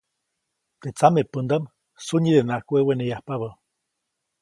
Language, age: Copainalá Zoque, 19-29